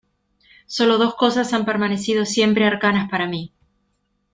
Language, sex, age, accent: Spanish, female, 40-49, Rioplatense: Argentina, Uruguay, este de Bolivia, Paraguay